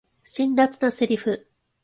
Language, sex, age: Japanese, female, 30-39